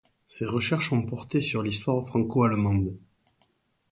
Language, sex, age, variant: French, male, 50-59, Français de métropole